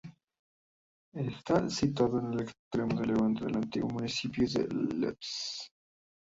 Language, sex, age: Spanish, male, 19-29